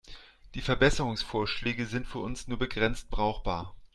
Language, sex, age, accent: German, male, 40-49, Deutschland Deutsch